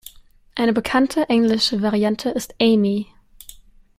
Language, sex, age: German, female, under 19